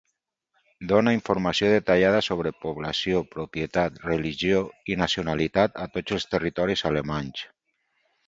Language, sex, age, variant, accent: Catalan, male, 50-59, Valencià meridional, valencià